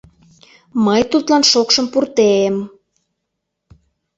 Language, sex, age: Mari, female, 19-29